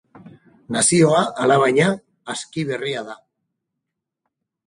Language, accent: Basque, Erdialdekoa edo Nafarra (Gipuzkoa, Nafarroa)